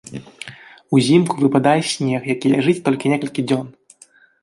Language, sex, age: Belarusian, male, 19-29